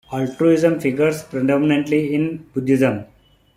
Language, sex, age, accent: English, male, 30-39, India and South Asia (India, Pakistan, Sri Lanka)